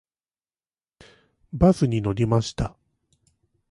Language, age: Japanese, 50-59